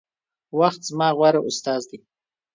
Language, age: Pashto, 30-39